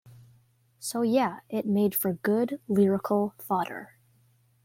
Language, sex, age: English, female, under 19